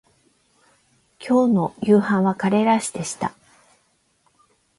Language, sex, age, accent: Japanese, female, 50-59, 関西; 関東